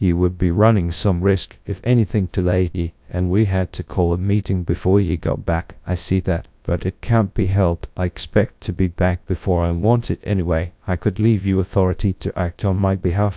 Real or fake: fake